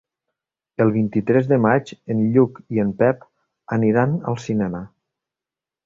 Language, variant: Catalan, Nord-Occidental